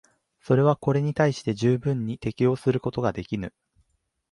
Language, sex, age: Japanese, male, 19-29